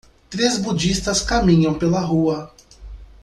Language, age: Portuguese, 30-39